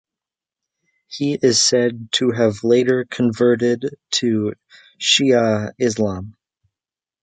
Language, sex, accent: English, male, United States English